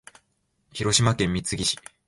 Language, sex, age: Japanese, male, 19-29